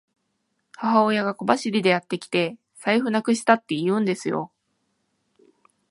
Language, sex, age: Japanese, female, 19-29